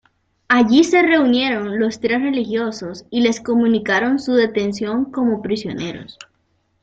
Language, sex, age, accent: Spanish, female, 19-29, América central